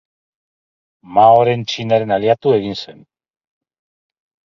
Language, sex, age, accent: Basque, male, 50-59, Erdialdekoa edo Nafarra (Gipuzkoa, Nafarroa)